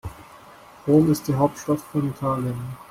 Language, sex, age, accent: German, male, 19-29, Schweizerdeutsch